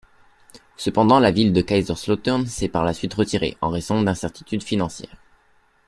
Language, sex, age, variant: French, male, 19-29, Français de métropole